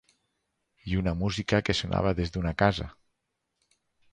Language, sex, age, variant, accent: Catalan, male, 50-59, Valencià meridional, valencià